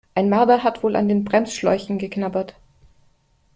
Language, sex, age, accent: German, female, 50-59, Deutschland Deutsch